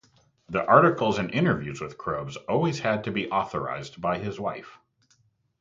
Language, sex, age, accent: English, male, 30-39, United States English